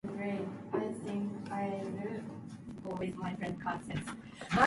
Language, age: English, 30-39